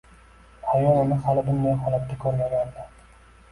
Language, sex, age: Uzbek, male, 19-29